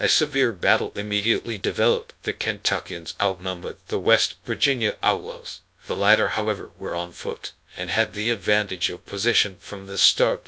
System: TTS, GradTTS